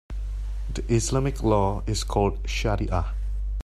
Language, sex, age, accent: English, male, 30-39, Hong Kong English